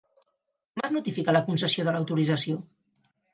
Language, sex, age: Catalan, male, 19-29